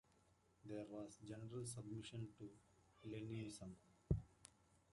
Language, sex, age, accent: English, male, 19-29, United States English